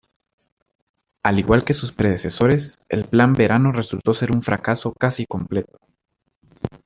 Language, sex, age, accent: Spanish, male, under 19, América central